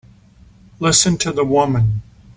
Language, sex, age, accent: English, male, 50-59, United States English